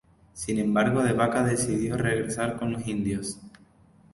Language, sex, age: Spanish, male, 19-29